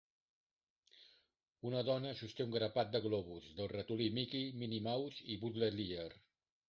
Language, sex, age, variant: Catalan, male, 60-69, Central